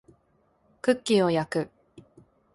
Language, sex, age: Japanese, female, 19-29